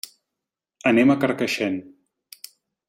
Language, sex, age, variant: Catalan, male, 40-49, Central